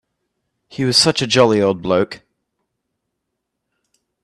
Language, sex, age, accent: English, male, 19-29, United States English